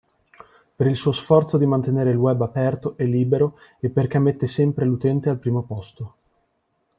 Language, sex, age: Italian, male, 19-29